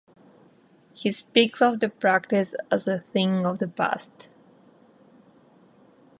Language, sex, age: English, female, 19-29